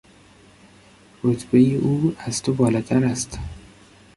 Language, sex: Persian, male